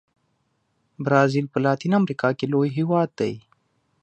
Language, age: Pashto, 19-29